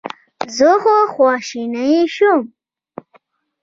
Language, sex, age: Pashto, female, under 19